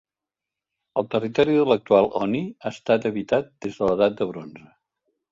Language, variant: Catalan, Central